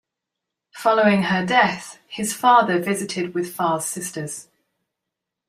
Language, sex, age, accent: English, female, 40-49, England English